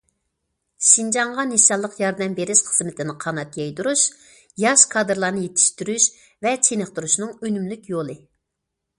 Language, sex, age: Uyghur, female, 40-49